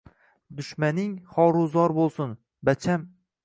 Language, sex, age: Uzbek, male, 19-29